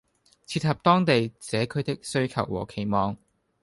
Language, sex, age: Cantonese, male, 19-29